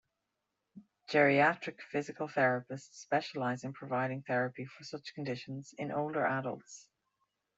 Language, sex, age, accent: English, female, 40-49, Irish English